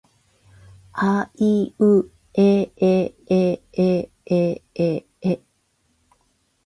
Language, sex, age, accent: Japanese, female, 50-59, 関西; 関東